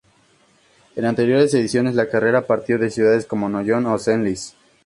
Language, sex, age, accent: Spanish, male, 19-29, México